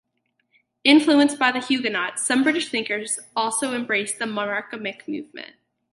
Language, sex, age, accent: English, female, under 19, United States English